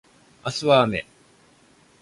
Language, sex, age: Japanese, male, 70-79